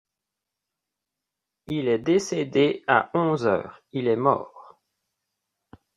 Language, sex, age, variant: French, male, 40-49, Français de métropole